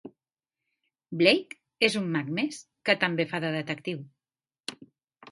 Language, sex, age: Catalan, female, 60-69